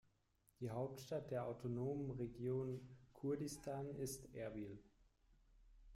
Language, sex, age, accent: German, male, 30-39, Deutschland Deutsch